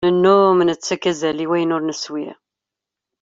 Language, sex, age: Kabyle, female, 30-39